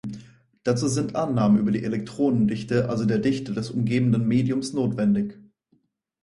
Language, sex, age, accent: German, male, 19-29, Deutschland Deutsch